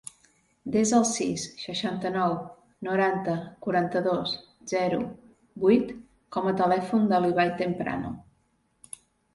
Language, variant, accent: Catalan, Central, central